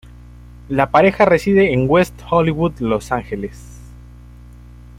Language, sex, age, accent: Spanish, male, 19-29, Andino-Pacífico: Colombia, Perú, Ecuador, oeste de Bolivia y Venezuela andina